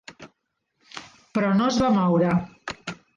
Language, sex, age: Catalan, female, 40-49